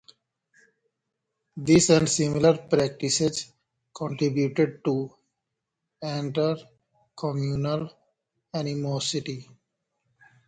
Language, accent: English, India and South Asia (India, Pakistan, Sri Lanka)